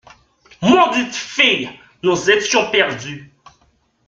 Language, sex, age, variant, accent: French, male, 19-29, Français d'Amérique du Nord, Français du Canada